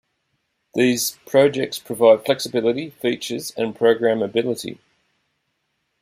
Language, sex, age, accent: English, male, 40-49, Australian English